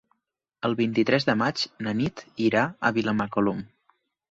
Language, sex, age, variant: Catalan, male, 19-29, Nord-Occidental